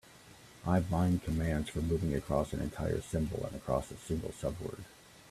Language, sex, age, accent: English, male, 40-49, United States English